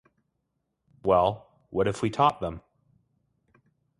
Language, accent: English, United States English